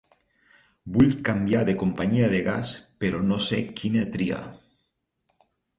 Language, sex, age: Catalan, male, 40-49